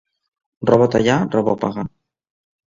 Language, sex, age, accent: Catalan, male, 19-29, valencià